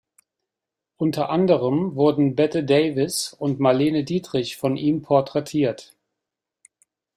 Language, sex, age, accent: German, male, 50-59, Deutschland Deutsch